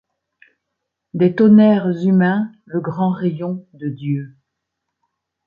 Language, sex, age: French, female, 70-79